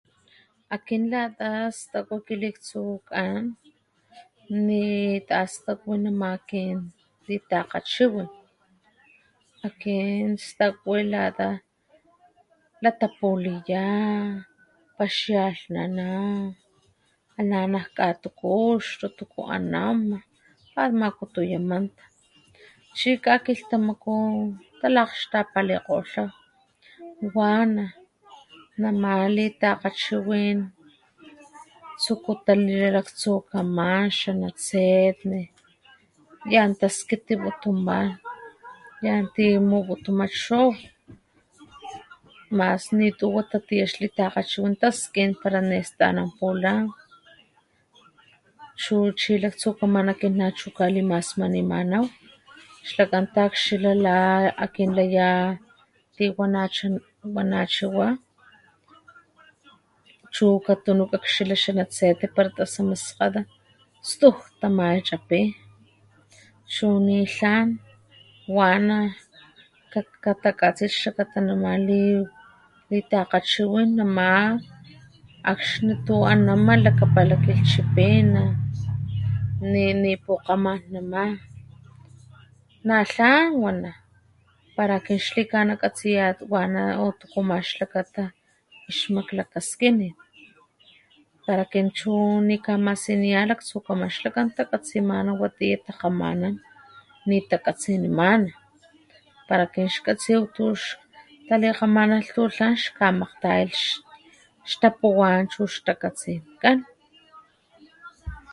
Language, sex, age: Papantla Totonac, female, 30-39